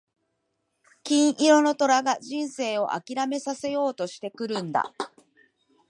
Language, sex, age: Japanese, female, 40-49